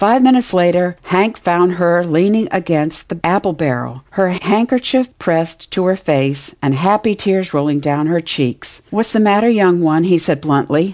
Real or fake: real